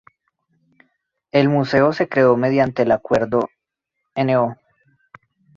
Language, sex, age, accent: Spanish, male, 19-29, Andino-Pacífico: Colombia, Perú, Ecuador, oeste de Bolivia y Venezuela andina